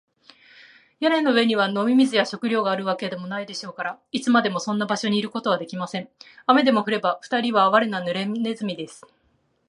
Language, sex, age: Japanese, female, 30-39